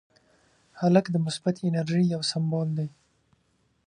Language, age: Pashto, 19-29